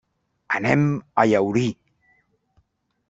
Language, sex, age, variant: Catalan, male, 40-49, Central